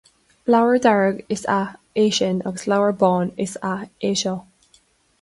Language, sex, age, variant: Irish, female, 19-29, Gaeilge na Mumhan